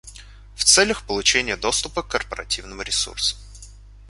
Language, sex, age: Russian, male, 19-29